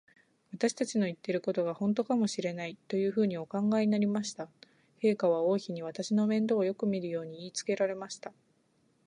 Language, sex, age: Japanese, female, 19-29